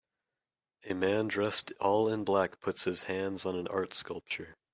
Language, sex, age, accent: English, male, under 19, United States English